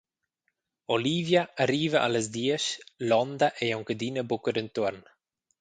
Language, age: Romansh, 30-39